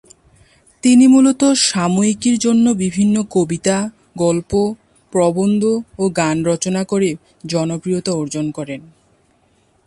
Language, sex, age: Bengali, female, 19-29